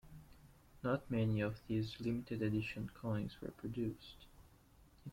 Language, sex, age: English, male, 19-29